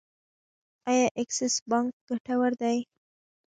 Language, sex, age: Pashto, female, 19-29